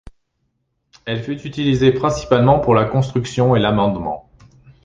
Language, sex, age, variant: French, male, 40-49, Français de métropole